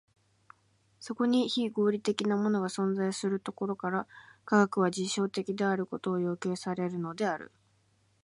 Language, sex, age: Japanese, female, 19-29